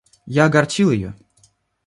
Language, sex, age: Russian, male, under 19